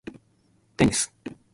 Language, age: Japanese, 30-39